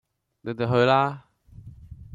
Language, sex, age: Cantonese, male, under 19